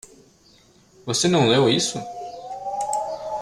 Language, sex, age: Portuguese, male, 19-29